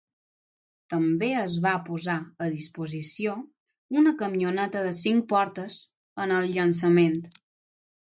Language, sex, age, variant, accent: Catalan, female, under 19, Balear, balear; mallorquí